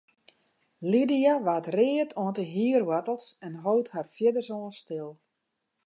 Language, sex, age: Western Frisian, female, 60-69